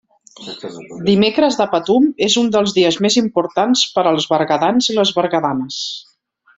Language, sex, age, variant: Catalan, female, 40-49, Central